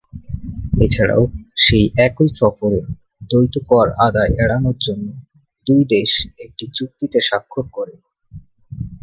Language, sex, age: Bengali, male, 19-29